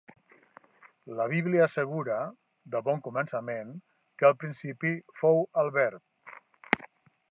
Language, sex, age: Catalan, male, 60-69